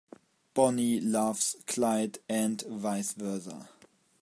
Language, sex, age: English, male, 19-29